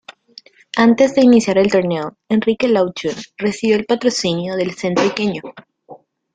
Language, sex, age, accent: Spanish, female, 19-29, Rioplatense: Argentina, Uruguay, este de Bolivia, Paraguay